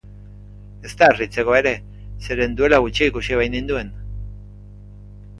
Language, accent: Basque, Erdialdekoa edo Nafarra (Gipuzkoa, Nafarroa)